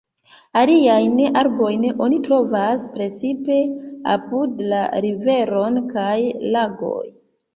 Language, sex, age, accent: Esperanto, female, 19-29, Internacia